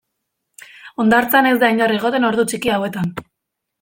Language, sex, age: Basque, female, 19-29